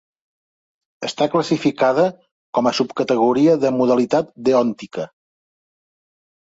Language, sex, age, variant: Catalan, male, 50-59, Central